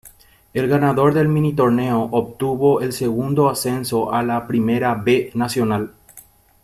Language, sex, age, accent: Spanish, male, 30-39, Rioplatense: Argentina, Uruguay, este de Bolivia, Paraguay